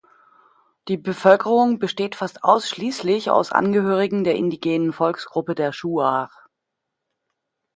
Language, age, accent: German, 40-49, Deutschland Deutsch